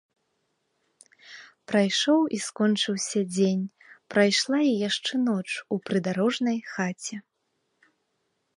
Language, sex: Belarusian, female